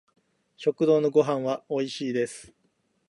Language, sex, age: Japanese, male, 40-49